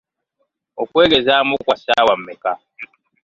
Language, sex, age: Ganda, male, 19-29